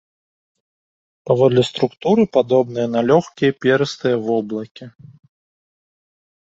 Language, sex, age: Belarusian, male, 19-29